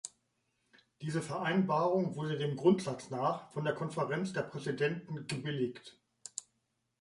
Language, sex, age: German, male, 50-59